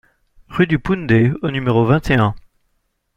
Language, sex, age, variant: French, male, 19-29, Français de métropole